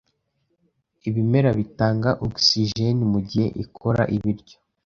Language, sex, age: Kinyarwanda, male, under 19